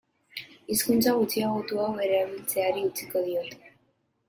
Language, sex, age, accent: Basque, female, 19-29, Mendebalekoa (Araba, Bizkaia, Gipuzkoako mendebaleko herri batzuk)